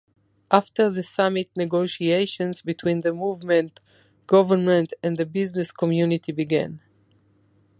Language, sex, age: English, female, 50-59